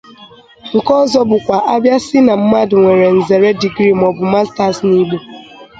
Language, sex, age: Igbo, female, under 19